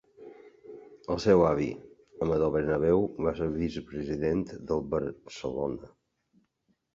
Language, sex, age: Catalan, male, 60-69